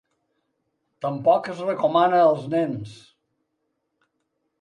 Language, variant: Catalan, Balear